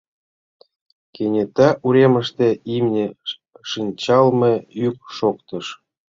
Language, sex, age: Mari, male, 40-49